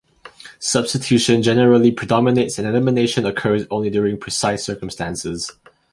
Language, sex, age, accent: English, male, 19-29, Malaysian English